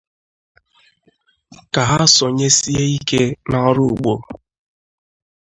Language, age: Igbo, 30-39